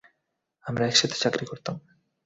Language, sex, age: Bengali, male, 19-29